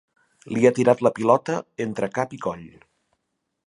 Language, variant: Catalan, Central